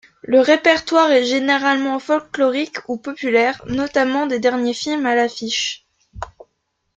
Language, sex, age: French, female, 19-29